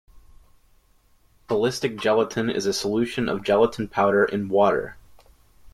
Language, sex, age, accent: English, male, 19-29, United States English